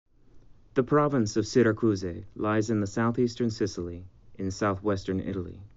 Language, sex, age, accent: English, male, 30-39, Canadian English